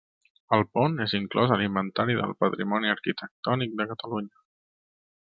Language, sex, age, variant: Catalan, male, 30-39, Central